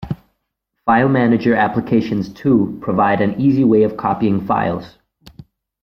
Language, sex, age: English, male, 19-29